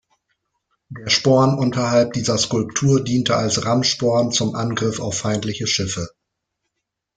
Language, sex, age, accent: German, male, 40-49, Deutschland Deutsch